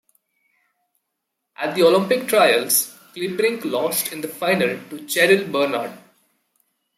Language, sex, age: English, male, 19-29